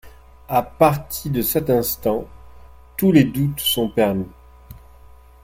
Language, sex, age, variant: French, male, 40-49, Français de métropole